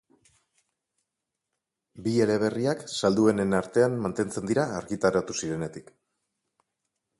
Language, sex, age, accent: Basque, male, 40-49, Mendebalekoa (Araba, Bizkaia, Gipuzkoako mendebaleko herri batzuk)